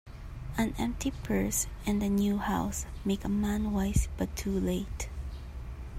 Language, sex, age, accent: English, female, 19-29, Filipino